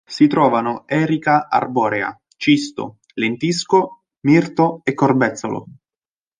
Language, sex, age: Italian, male, 19-29